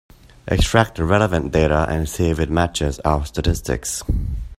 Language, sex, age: English, male, 19-29